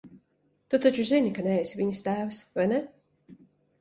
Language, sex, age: Latvian, female, 30-39